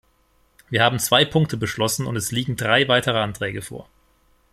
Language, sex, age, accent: German, male, 30-39, Deutschland Deutsch